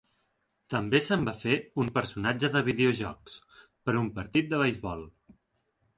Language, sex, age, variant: Catalan, male, 19-29, Central